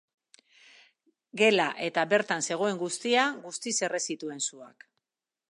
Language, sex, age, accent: Basque, female, 50-59, Mendebalekoa (Araba, Bizkaia, Gipuzkoako mendebaleko herri batzuk)